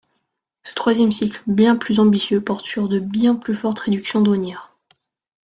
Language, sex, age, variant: French, female, under 19, Français de métropole